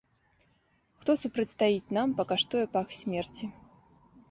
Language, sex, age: Belarusian, female, 19-29